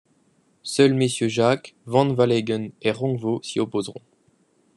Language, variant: French, Français de métropole